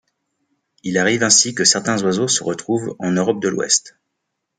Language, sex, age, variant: French, male, 40-49, Français de métropole